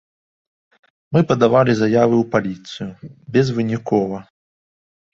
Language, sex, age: Belarusian, male, 19-29